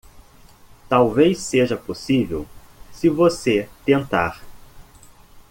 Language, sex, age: Portuguese, male, 30-39